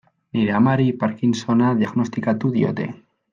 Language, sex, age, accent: Basque, male, 19-29, Mendebalekoa (Araba, Bizkaia, Gipuzkoako mendebaleko herri batzuk)